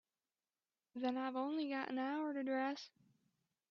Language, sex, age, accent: English, female, 19-29, United States English